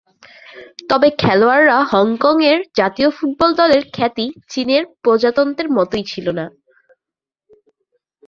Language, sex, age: Bengali, female, 19-29